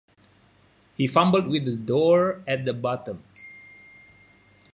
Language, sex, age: English, male, 40-49